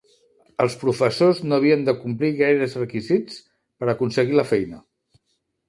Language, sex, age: Catalan, male, 50-59